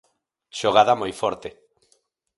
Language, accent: Galician, Normativo (estándar)